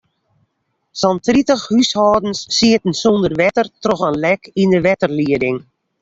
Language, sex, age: Western Frisian, female, 60-69